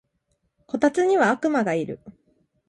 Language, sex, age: Japanese, female, 19-29